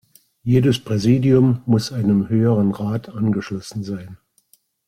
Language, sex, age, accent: German, male, 60-69, Deutschland Deutsch